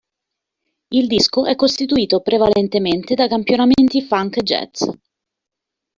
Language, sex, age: Italian, female, 40-49